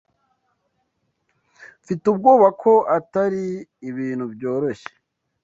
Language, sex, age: Kinyarwanda, male, 19-29